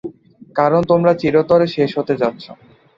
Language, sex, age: Bengali, male, 19-29